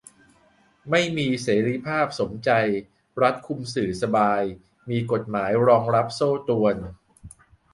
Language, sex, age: Thai, male, 40-49